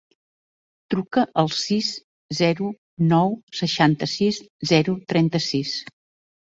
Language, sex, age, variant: Catalan, female, 60-69, Central